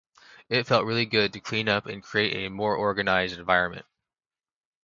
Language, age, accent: English, 19-29, United States English